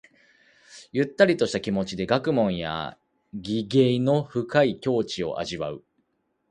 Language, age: Japanese, 30-39